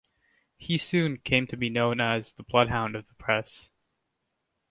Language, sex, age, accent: English, male, under 19, United States English